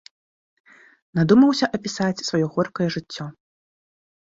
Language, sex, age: Belarusian, female, 19-29